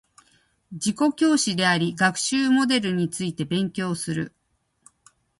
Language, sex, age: Japanese, female, 50-59